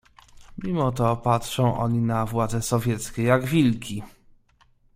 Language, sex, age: Polish, male, 30-39